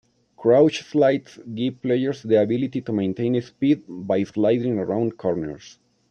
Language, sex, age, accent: English, male, 40-49, United States English